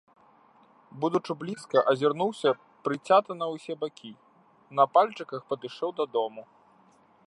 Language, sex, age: Belarusian, male, 19-29